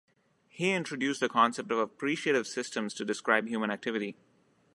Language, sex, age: English, male, 19-29